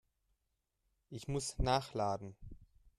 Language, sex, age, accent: German, male, 19-29, Deutschland Deutsch